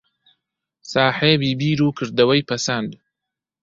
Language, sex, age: Central Kurdish, male, 19-29